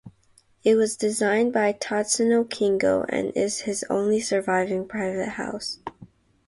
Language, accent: English, United States English; Filipino